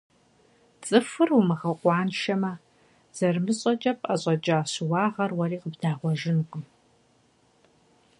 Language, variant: Kabardian, Адыгэбзэ (Къэбэрдей, Кирил, Урысей)